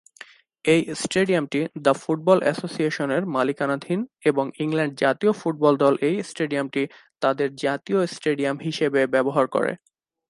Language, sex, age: Bengali, male, 19-29